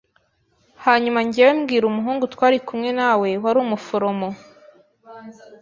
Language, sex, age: Kinyarwanda, female, 19-29